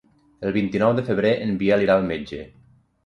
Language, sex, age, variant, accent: Catalan, male, 30-39, Nord-Occidental, nord-occidental; Lleidatà